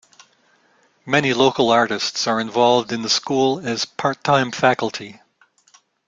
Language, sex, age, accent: English, male, 60-69, United States English